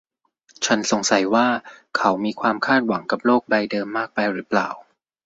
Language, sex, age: Thai, male, 19-29